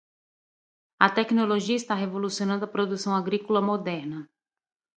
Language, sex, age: Portuguese, female, 30-39